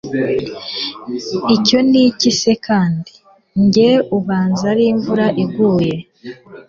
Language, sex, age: Kinyarwanda, female, 19-29